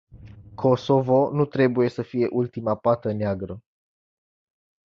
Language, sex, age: Romanian, male, 19-29